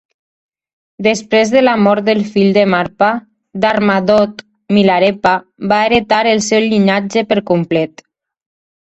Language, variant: Catalan, Nord-Occidental